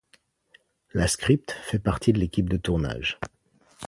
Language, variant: French, Français de métropole